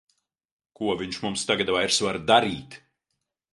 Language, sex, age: Latvian, male, 30-39